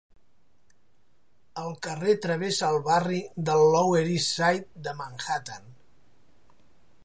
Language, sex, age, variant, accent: Catalan, male, 30-39, Central, Oriental